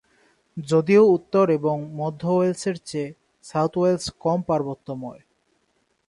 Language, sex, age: Bengali, male, 19-29